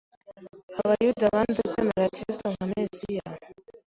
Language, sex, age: Kinyarwanda, female, 19-29